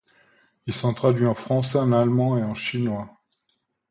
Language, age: French, 50-59